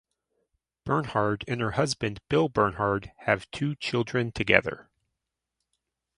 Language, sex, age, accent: English, male, 30-39, United States English